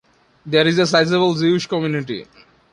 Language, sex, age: English, male, 19-29